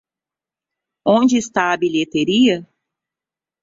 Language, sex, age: Portuguese, female, 40-49